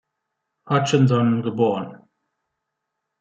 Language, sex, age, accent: German, male, 30-39, Deutschland Deutsch